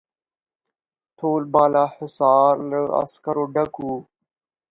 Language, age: Pashto, under 19